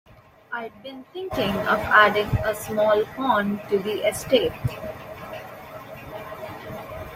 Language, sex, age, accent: English, female, 19-29, India and South Asia (India, Pakistan, Sri Lanka)